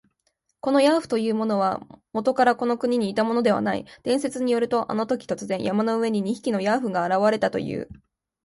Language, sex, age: Japanese, female, 19-29